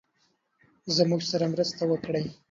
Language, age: Pashto, 19-29